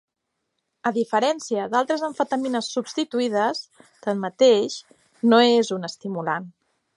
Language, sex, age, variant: Catalan, female, 40-49, Central